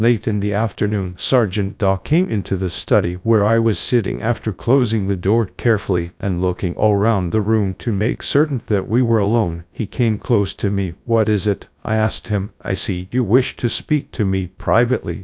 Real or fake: fake